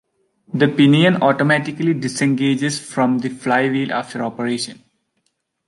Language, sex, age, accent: English, male, 19-29, India and South Asia (India, Pakistan, Sri Lanka)